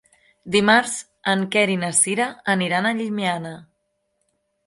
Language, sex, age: Catalan, female, 30-39